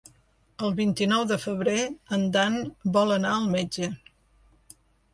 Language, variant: Catalan, Central